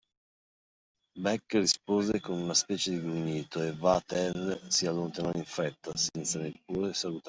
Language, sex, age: Italian, male, 50-59